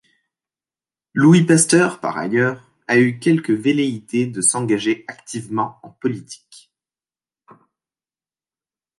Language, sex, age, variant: French, male, 19-29, Français de métropole